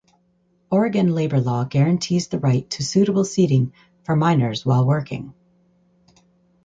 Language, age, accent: English, 40-49, United States English